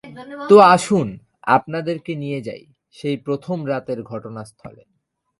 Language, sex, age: Bengali, male, 19-29